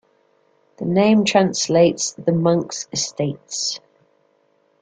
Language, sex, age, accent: English, female, 40-49, England English